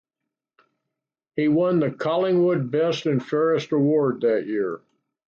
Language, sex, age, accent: English, male, 80-89, United States English